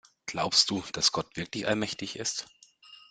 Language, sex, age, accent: German, male, 30-39, Deutschland Deutsch